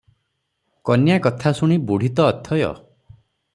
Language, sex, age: Odia, male, 30-39